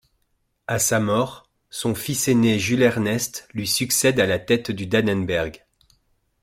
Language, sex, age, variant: French, male, 40-49, Français de métropole